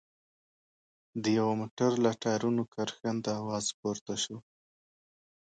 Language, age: Pashto, 19-29